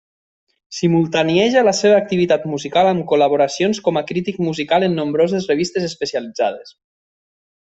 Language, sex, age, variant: Catalan, male, 19-29, Nord-Occidental